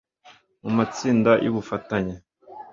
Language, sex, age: Kinyarwanda, female, 19-29